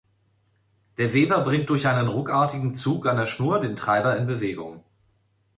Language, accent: German, Deutschland Deutsch